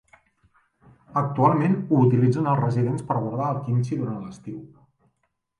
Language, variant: Catalan, Central